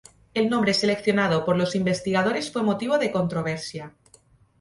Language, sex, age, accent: Spanish, female, 19-29, España: Centro-Sur peninsular (Madrid, Toledo, Castilla-La Mancha)